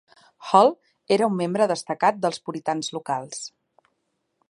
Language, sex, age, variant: Catalan, female, 30-39, Central